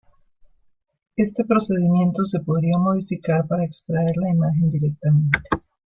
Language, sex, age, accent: Spanish, female, 60-69, América central